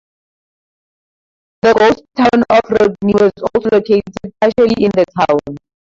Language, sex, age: English, female, 19-29